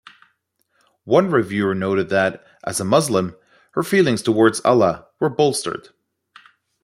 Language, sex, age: English, male, 30-39